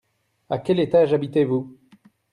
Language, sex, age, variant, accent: French, male, 30-39, Français d'Europe, Français de Belgique